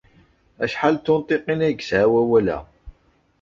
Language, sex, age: Kabyle, male, 30-39